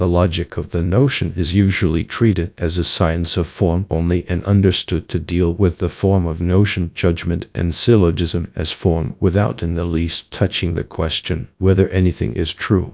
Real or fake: fake